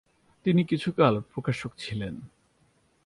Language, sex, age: Bengali, male, 19-29